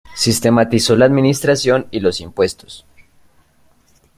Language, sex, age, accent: Spanish, male, 19-29, Andino-Pacífico: Colombia, Perú, Ecuador, oeste de Bolivia y Venezuela andina